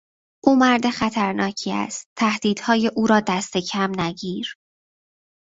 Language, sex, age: Persian, female, 19-29